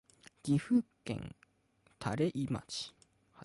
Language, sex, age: Japanese, male, 19-29